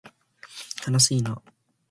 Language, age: Japanese, 19-29